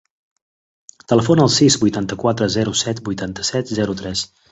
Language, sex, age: Catalan, male, 30-39